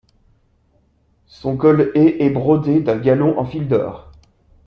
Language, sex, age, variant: French, male, 30-39, Français de métropole